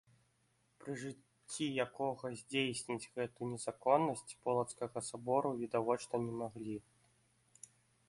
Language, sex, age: Belarusian, male, 19-29